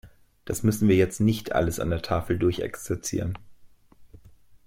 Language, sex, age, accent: German, male, 30-39, Deutschland Deutsch